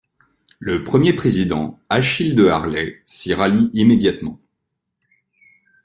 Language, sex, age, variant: French, male, 30-39, Français de métropole